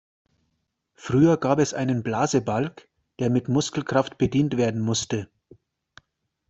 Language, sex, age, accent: German, male, 40-49, Deutschland Deutsch